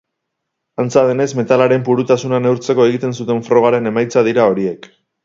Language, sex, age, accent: Basque, male, 30-39, Erdialdekoa edo Nafarra (Gipuzkoa, Nafarroa)